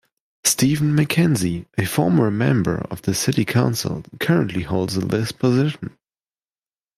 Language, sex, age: English, male, under 19